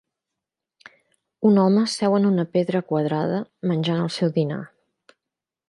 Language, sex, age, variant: Catalan, female, 50-59, Central